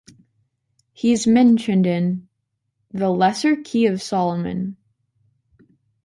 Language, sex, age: English, female, under 19